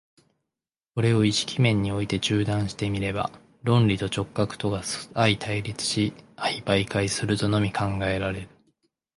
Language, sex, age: Japanese, male, 19-29